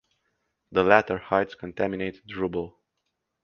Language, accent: English, United States English